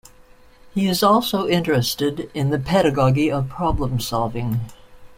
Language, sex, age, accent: English, female, 60-69, United States English